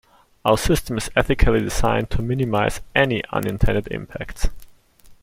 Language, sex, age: English, male, 30-39